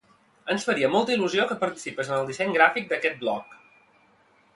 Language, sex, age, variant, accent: Catalan, male, 30-39, Central, central